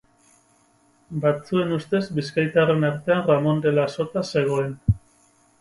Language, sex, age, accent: Basque, male, 30-39, Mendebalekoa (Araba, Bizkaia, Gipuzkoako mendebaleko herri batzuk)